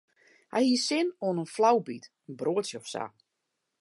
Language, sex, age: Western Frisian, female, 40-49